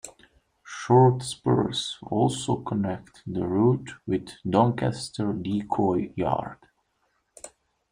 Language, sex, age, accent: English, male, 19-29, United States English